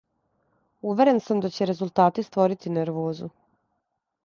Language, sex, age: Serbian, female, 19-29